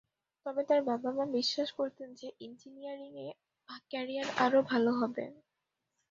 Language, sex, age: Bengali, male, under 19